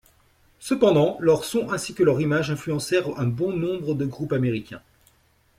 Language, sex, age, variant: French, male, 40-49, Français de métropole